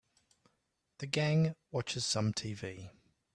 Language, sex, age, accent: English, male, 30-39, Australian English